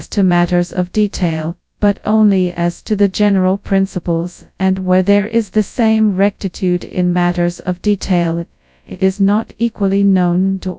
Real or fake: fake